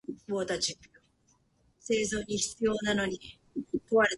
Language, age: Japanese, 30-39